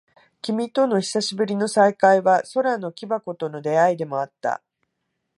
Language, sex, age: Japanese, female, 50-59